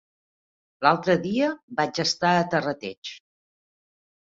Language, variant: Catalan, Central